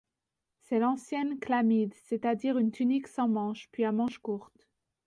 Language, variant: French, Français de métropole